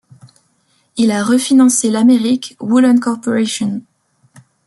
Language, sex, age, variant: French, female, 19-29, Français de métropole